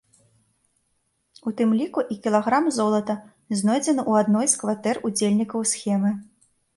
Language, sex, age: Belarusian, female, 19-29